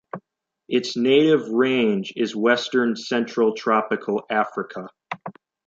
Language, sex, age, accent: English, male, under 19, United States English